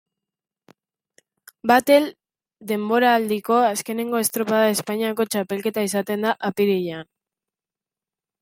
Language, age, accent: Basque, under 19, Mendebalekoa (Araba, Bizkaia, Gipuzkoako mendebaleko herri batzuk)